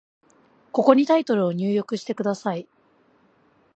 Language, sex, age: Japanese, female, under 19